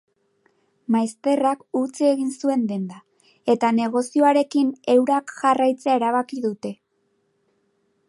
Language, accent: Basque, Mendebalekoa (Araba, Bizkaia, Gipuzkoako mendebaleko herri batzuk)